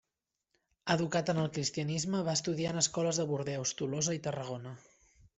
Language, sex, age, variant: Catalan, male, 19-29, Central